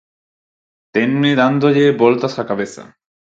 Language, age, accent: Galician, 19-29, Neofalante